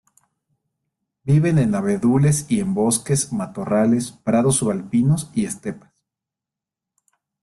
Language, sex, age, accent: Spanish, male, 30-39, México